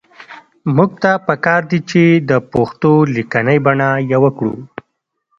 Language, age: Pashto, 30-39